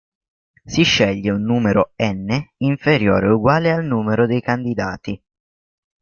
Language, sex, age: Italian, male, under 19